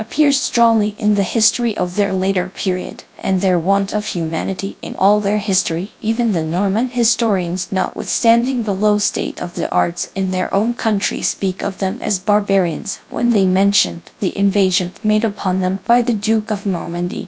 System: TTS, GradTTS